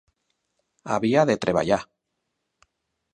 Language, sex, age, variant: Catalan, male, 40-49, Nord-Occidental